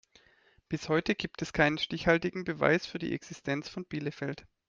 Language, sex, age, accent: German, male, 30-39, Deutschland Deutsch